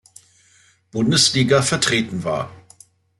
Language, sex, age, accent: German, male, 60-69, Deutschland Deutsch